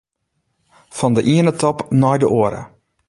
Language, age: Western Frisian, 40-49